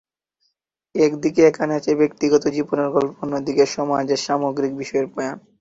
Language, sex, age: Bengali, male, 19-29